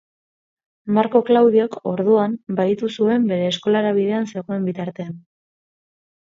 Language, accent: Basque, Mendebalekoa (Araba, Bizkaia, Gipuzkoako mendebaleko herri batzuk)